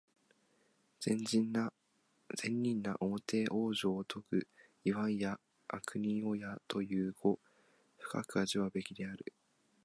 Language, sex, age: Japanese, male, 19-29